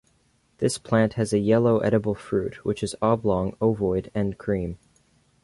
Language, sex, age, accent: English, male, 19-29, Canadian English